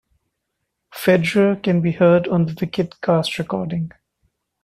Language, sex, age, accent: English, male, 30-39, India and South Asia (India, Pakistan, Sri Lanka)